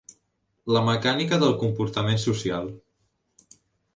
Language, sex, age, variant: Catalan, male, under 19, Central